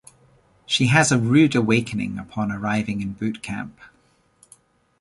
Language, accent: English, New Zealand English